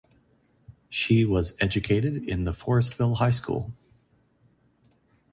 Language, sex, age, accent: English, male, 40-49, United States English